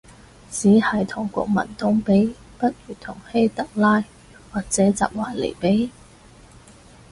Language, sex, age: Cantonese, female, 30-39